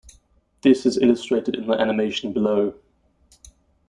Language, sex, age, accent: English, male, 30-39, Southern African (South Africa, Zimbabwe, Namibia)